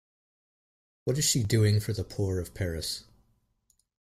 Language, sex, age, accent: English, male, 19-29, United States English